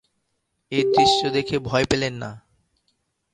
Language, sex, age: Bengali, male, 19-29